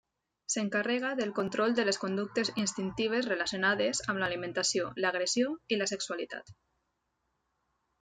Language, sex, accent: Catalan, female, valencià